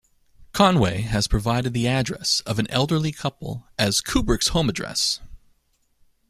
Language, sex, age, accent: English, male, 30-39, United States English